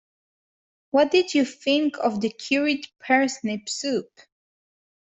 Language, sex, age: English, female, 19-29